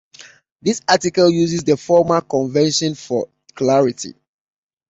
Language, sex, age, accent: English, male, 30-39, United States English